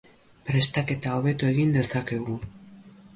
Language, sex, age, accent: Basque, male, under 19, Erdialdekoa edo Nafarra (Gipuzkoa, Nafarroa)